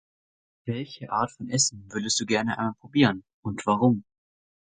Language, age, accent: German, under 19, Deutschland Deutsch